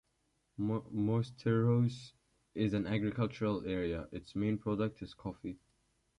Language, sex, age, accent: English, male, under 19, United States English